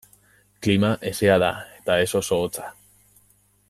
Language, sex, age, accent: Basque, male, 19-29, Mendebalekoa (Araba, Bizkaia, Gipuzkoako mendebaleko herri batzuk)